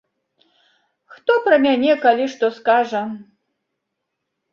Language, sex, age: Belarusian, female, 60-69